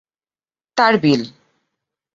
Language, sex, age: Bengali, female, 30-39